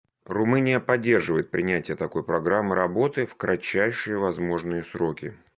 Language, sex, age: Russian, male, 30-39